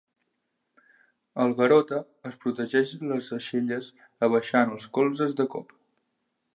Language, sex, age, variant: Catalan, male, 19-29, Nord-Occidental